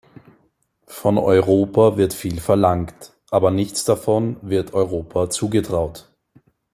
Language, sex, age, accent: German, male, 19-29, Österreichisches Deutsch